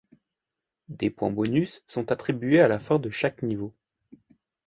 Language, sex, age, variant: French, male, 19-29, Français de métropole